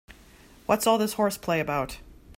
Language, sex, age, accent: English, female, 30-39, United States English